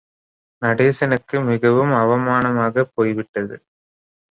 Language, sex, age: Tamil, male, 19-29